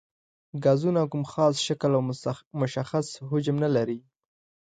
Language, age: Pashto, 19-29